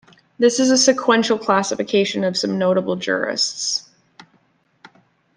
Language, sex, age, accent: English, female, 19-29, United States English